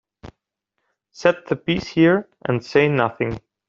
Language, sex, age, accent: English, male, 19-29, England English